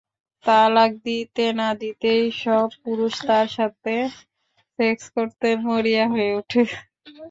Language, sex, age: Bengali, female, 19-29